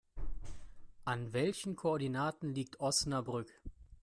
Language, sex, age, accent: German, male, 30-39, Deutschland Deutsch